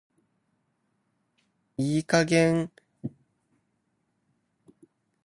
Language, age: Japanese, under 19